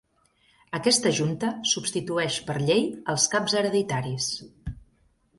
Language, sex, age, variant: Catalan, female, 40-49, Central